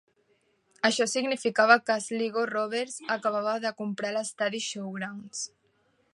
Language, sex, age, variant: Catalan, female, 19-29, Central